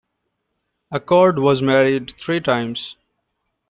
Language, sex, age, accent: English, male, 19-29, India and South Asia (India, Pakistan, Sri Lanka)